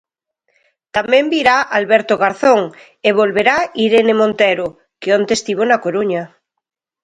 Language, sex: Galician, female